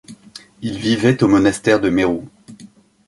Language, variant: French, Français de métropole